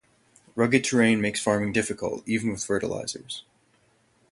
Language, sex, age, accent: English, male, 19-29, United States English